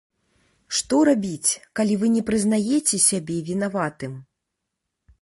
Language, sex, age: Belarusian, female, 40-49